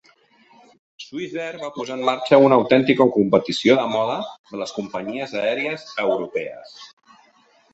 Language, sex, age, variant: Catalan, male, 50-59, Central